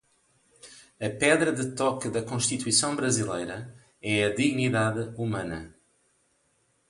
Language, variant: Portuguese, Portuguese (Portugal)